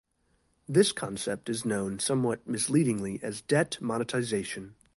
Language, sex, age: English, male, 19-29